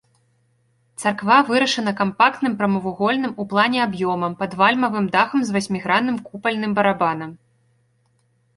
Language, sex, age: Belarusian, female, 19-29